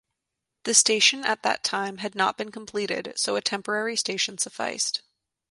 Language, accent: English, United States English